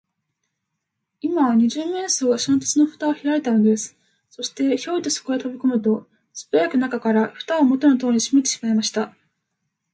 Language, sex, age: Japanese, female, 19-29